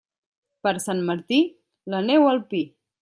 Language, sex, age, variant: Catalan, female, under 19, Central